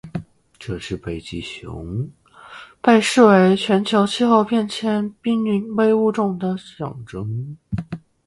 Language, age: Chinese, 19-29